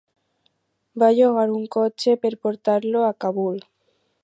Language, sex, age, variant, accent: Catalan, female, under 19, Alacantí, valencià